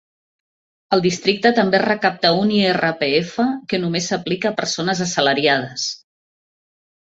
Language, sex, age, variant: Catalan, female, 50-59, Central